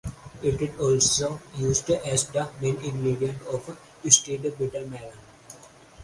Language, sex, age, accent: English, male, under 19, India and South Asia (India, Pakistan, Sri Lanka)